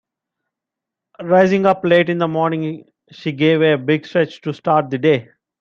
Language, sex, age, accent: English, male, 19-29, India and South Asia (India, Pakistan, Sri Lanka)